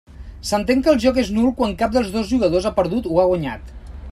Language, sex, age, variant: Catalan, male, 40-49, Central